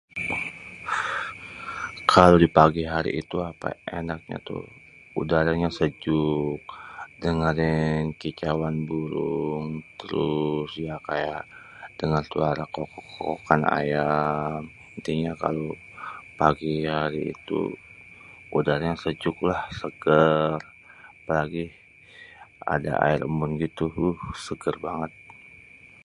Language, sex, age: Betawi, male, 40-49